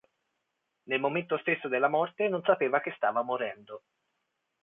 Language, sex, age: Italian, male, 40-49